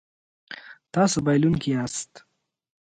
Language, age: Pashto, 19-29